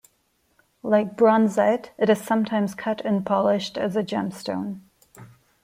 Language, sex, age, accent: English, female, 30-39, India and South Asia (India, Pakistan, Sri Lanka)